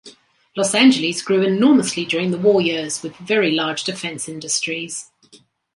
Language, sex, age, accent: English, female, 50-59, Australian English